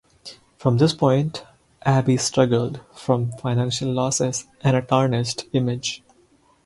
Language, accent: English, India and South Asia (India, Pakistan, Sri Lanka)